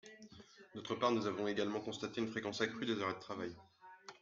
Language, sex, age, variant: French, male, 19-29, Français de métropole